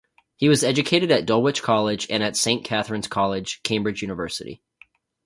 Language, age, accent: English, 19-29, United States English